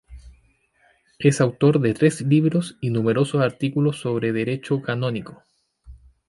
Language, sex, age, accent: Spanish, male, 30-39, Chileno: Chile, Cuyo